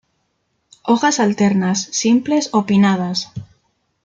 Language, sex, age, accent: Spanish, female, 19-29, España: Centro-Sur peninsular (Madrid, Toledo, Castilla-La Mancha)